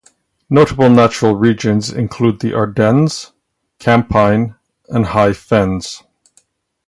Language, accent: English, Canadian English